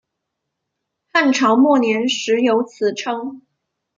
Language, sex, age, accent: Chinese, female, 19-29, 出生地：广东省